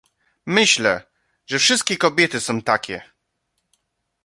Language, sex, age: Polish, male, 40-49